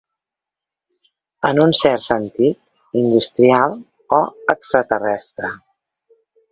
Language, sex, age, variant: Catalan, female, 50-59, Central